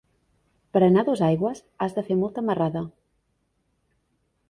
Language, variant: Catalan, Central